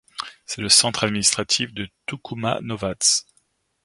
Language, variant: French, Français de métropole